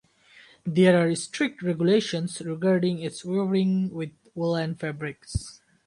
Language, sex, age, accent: English, male, 19-29, India and South Asia (India, Pakistan, Sri Lanka)